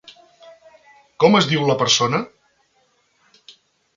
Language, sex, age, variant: Catalan, male, 40-49, Central